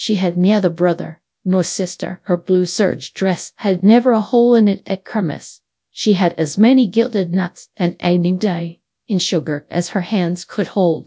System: TTS, GradTTS